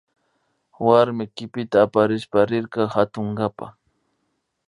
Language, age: Imbabura Highland Quichua, 30-39